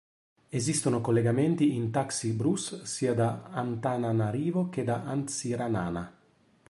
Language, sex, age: Italian, male, 40-49